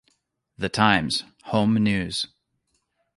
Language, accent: English, United States English